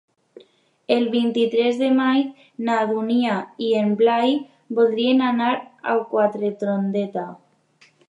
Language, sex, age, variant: Catalan, female, under 19, Alacantí